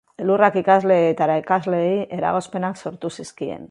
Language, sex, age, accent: Basque, female, 50-59, Mendebalekoa (Araba, Bizkaia, Gipuzkoako mendebaleko herri batzuk)